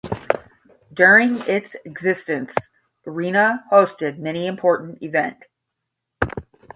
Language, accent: English, United States English